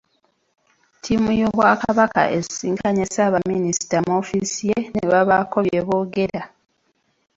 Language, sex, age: Ganda, female, 19-29